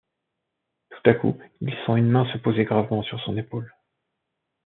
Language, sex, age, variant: French, male, 40-49, Français de métropole